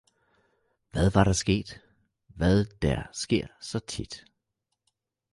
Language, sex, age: Danish, male, 40-49